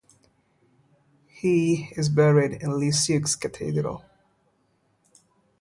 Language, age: English, 19-29